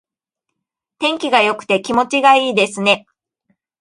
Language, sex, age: Japanese, female, 40-49